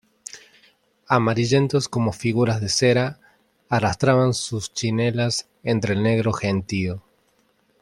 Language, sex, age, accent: Spanish, male, 30-39, Rioplatense: Argentina, Uruguay, este de Bolivia, Paraguay